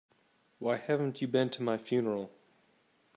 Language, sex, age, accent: English, male, 30-39, United States English